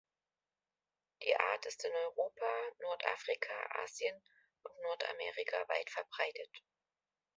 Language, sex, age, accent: German, female, 30-39, Deutschland Deutsch